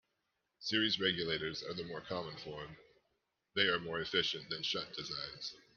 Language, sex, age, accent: English, male, 30-39, United States English